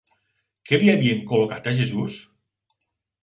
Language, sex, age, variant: Catalan, male, 50-59, Nord-Occidental